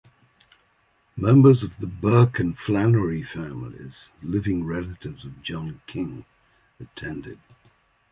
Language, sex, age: English, male, 70-79